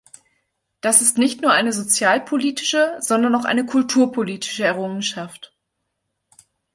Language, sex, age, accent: German, female, 19-29, Deutschland Deutsch